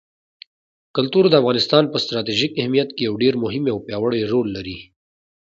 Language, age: Pashto, 19-29